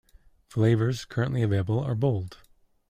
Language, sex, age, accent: English, male, 30-39, Canadian English